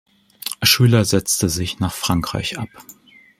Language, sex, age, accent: German, male, 40-49, Deutschland Deutsch